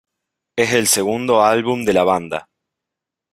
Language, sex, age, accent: Spanish, male, 30-39, Rioplatense: Argentina, Uruguay, este de Bolivia, Paraguay